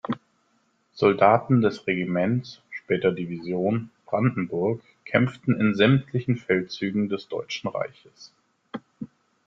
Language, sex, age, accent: German, male, 30-39, Deutschland Deutsch